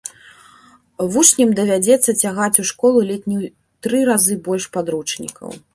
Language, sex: Belarusian, female